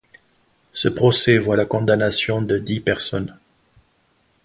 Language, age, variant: French, 50-59, Français de métropole